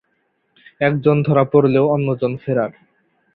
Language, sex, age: Bengali, male, under 19